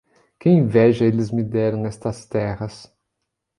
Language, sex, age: Portuguese, male, 30-39